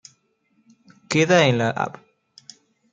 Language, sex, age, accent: Spanish, male, under 19, México